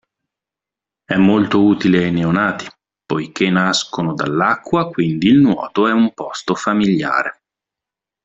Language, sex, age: Italian, male, 40-49